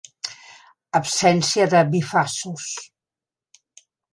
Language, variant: Catalan, Central